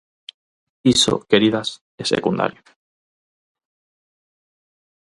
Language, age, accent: Galician, 19-29, Normativo (estándar)